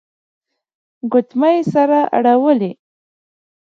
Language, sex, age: Pashto, female, 19-29